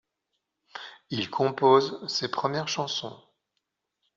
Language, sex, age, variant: French, male, 40-49, Français de métropole